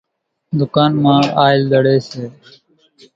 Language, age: Kachi Koli, 19-29